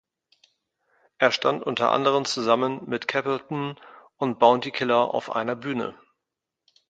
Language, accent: German, Deutschland Deutsch